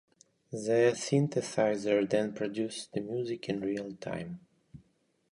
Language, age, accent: English, 19-29, Russian